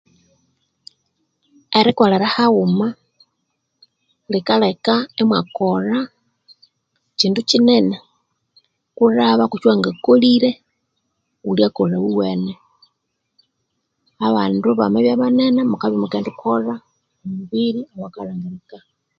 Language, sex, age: Konzo, female, 40-49